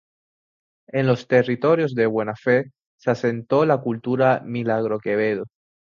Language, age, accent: Spanish, 19-29, España: Islas Canarias